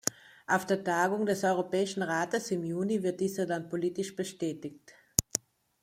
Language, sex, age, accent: German, female, 30-39, Österreichisches Deutsch